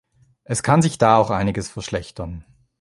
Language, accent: German, Schweizerdeutsch